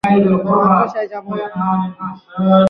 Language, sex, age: Bengali, male, 30-39